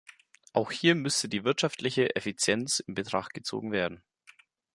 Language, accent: German, Deutschland Deutsch